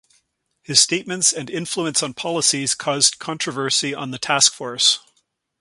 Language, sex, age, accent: English, male, 50-59, Canadian English